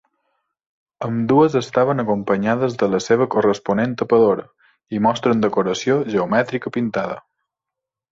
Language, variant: Catalan, Balear